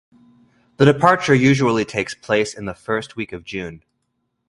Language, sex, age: English, male, 19-29